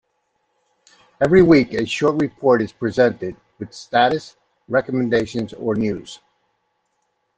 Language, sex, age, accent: English, male, 60-69, United States English